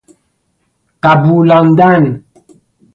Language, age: Persian, 30-39